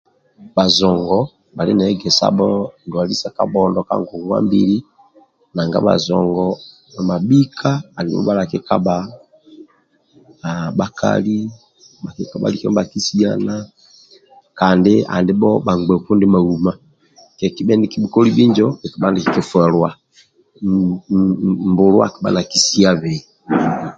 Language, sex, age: Amba (Uganda), male, 50-59